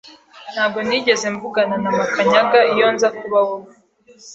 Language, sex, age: Kinyarwanda, female, 19-29